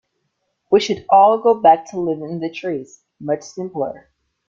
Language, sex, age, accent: English, male, under 19, United States English